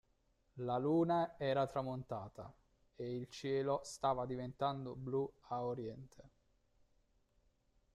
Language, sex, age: Italian, male, 19-29